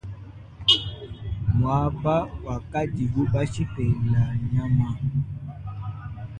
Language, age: Luba-Lulua, 40-49